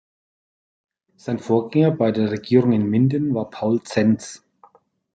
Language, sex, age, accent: German, male, 40-49, Deutschland Deutsch